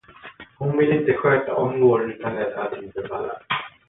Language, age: Swedish, 30-39